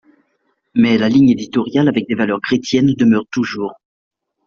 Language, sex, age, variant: French, male, 40-49, Français de métropole